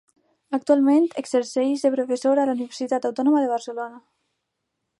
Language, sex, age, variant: Catalan, female, under 19, Alacantí